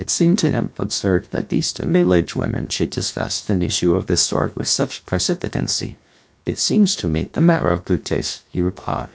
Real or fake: fake